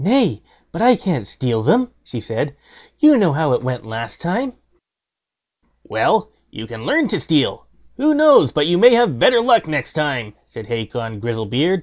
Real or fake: real